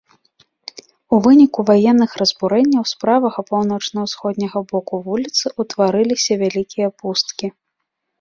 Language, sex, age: Belarusian, female, 19-29